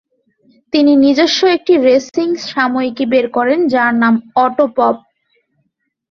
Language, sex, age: Bengali, female, 19-29